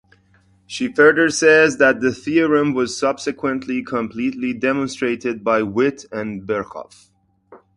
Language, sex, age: English, male, 19-29